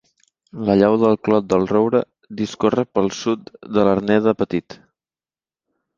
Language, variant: Catalan, Central